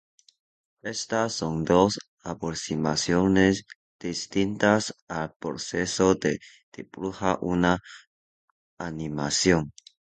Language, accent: Spanish, Rioplatense: Argentina, Uruguay, este de Bolivia, Paraguay